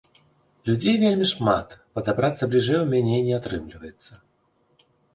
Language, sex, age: Belarusian, male, 30-39